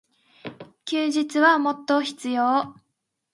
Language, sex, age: Japanese, female, 19-29